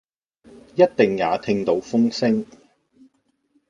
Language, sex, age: Cantonese, male, 50-59